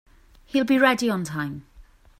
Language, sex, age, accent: English, female, 30-39, England English